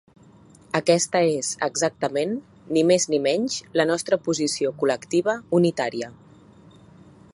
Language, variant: Catalan, Central